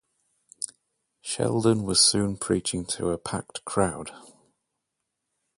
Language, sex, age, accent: English, male, 30-39, England English